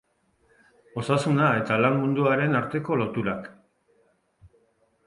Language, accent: Basque, Mendebalekoa (Araba, Bizkaia, Gipuzkoako mendebaleko herri batzuk)